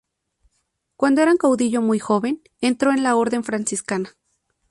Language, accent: Spanish, México